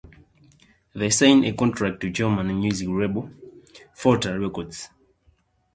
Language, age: English, 19-29